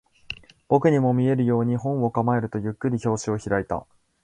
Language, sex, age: Japanese, male, 19-29